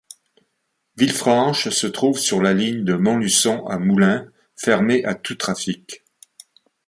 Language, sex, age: French, male, 60-69